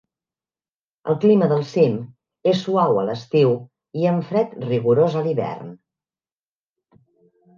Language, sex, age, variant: Catalan, female, 50-59, Central